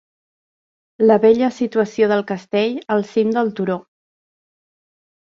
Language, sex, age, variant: Catalan, female, 40-49, Central